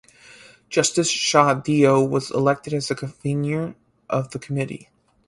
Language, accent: English, United States English